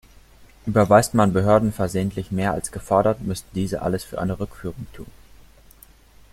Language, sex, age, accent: German, male, 19-29, Deutschland Deutsch